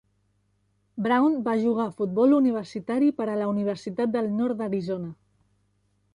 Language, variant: Catalan, Central